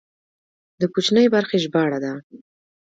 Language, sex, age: Pashto, female, 19-29